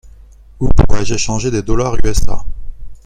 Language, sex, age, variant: French, male, 30-39, Français de métropole